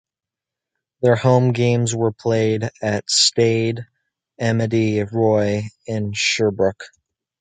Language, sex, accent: English, male, United States English